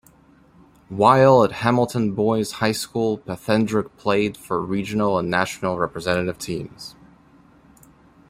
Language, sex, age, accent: English, male, 19-29, United States English